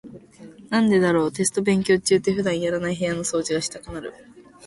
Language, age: Japanese, 19-29